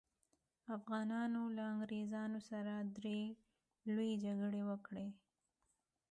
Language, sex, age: Pashto, female, 19-29